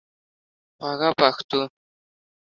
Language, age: Pashto, 19-29